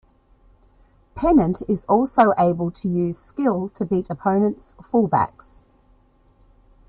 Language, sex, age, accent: English, female, 50-59, Australian English